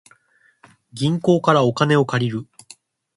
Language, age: Japanese, 19-29